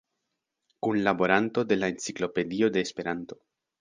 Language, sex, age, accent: Esperanto, male, under 19, Internacia